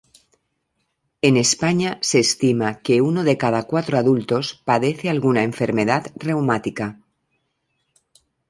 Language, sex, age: Spanish, female, 50-59